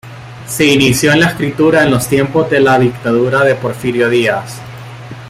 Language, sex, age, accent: Spanish, male, 19-29, América central